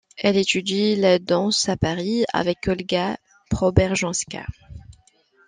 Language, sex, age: French, female, 19-29